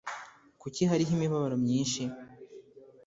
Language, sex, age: Kinyarwanda, male, under 19